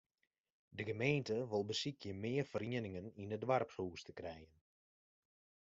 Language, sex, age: Western Frisian, male, 19-29